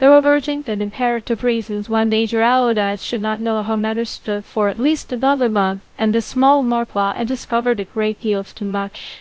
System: TTS, VITS